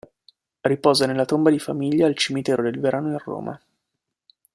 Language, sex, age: Italian, male, 19-29